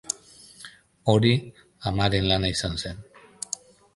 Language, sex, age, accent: Basque, male, 50-59, Mendebalekoa (Araba, Bizkaia, Gipuzkoako mendebaleko herri batzuk)